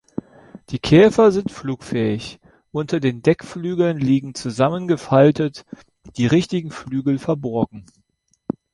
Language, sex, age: German, male, 30-39